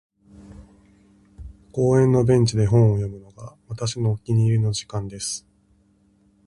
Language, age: Japanese, 19-29